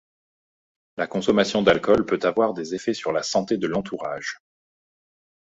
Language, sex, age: French, male, 30-39